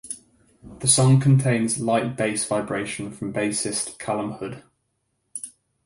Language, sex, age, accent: English, male, 19-29, England English